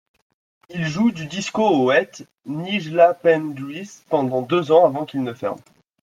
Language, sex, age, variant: French, male, 19-29, Français de métropole